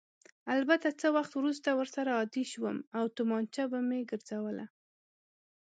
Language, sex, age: Pashto, female, 19-29